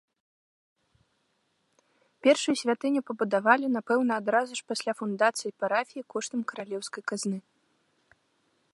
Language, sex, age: Belarusian, female, 19-29